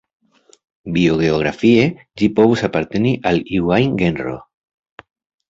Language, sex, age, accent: Esperanto, male, 40-49, Internacia